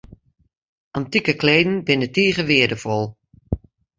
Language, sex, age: Western Frisian, female, 50-59